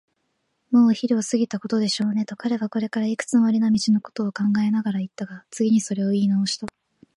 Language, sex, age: Japanese, female, 19-29